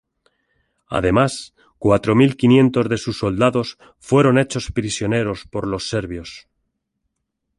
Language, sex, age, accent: Spanish, male, 40-49, España: Centro-Sur peninsular (Madrid, Toledo, Castilla-La Mancha)